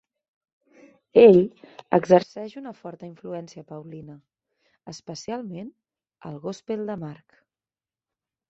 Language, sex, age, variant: Catalan, female, 30-39, Central